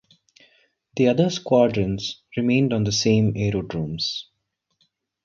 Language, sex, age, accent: English, male, 30-39, India and South Asia (India, Pakistan, Sri Lanka)